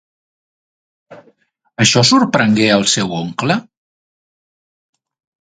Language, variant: Catalan, Central